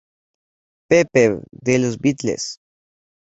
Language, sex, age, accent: Spanish, male, 19-29, México